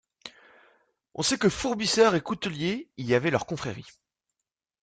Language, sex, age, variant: French, male, 19-29, Français de métropole